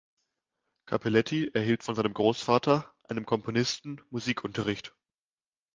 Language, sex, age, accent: German, male, 19-29, Deutschland Deutsch